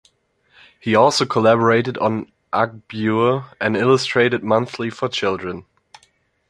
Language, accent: English, United States English